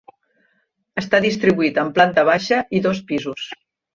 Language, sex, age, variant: Catalan, female, 60-69, Central